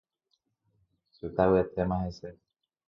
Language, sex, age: Guarani, male, 30-39